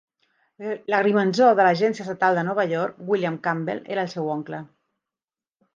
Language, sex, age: Catalan, female, 50-59